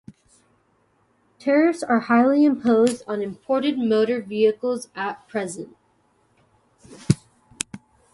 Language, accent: English, United States English